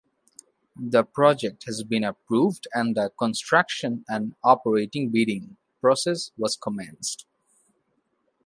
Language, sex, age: English, male, 19-29